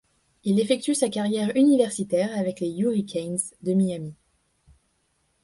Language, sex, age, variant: French, female, 19-29, Français de métropole